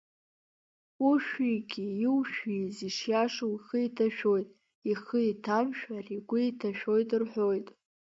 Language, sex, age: Abkhazian, female, under 19